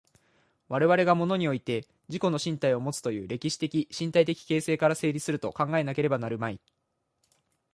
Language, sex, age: Japanese, male, 19-29